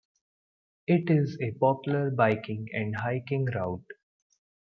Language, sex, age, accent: English, male, 30-39, India and South Asia (India, Pakistan, Sri Lanka)